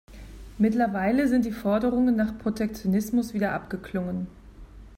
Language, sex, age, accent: German, female, 40-49, Deutschland Deutsch